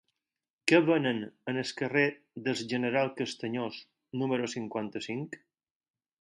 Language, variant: Catalan, Balear